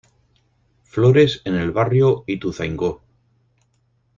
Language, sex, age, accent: Spanish, male, 50-59, España: Norte peninsular (Asturias, Castilla y León, Cantabria, País Vasco, Navarra, Aragón, La Rioja, Guadalajara, Cuenca)